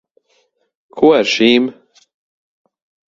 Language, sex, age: Latvian, male, 30-39